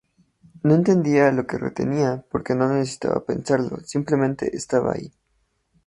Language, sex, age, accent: Spanish, male, 19-29, México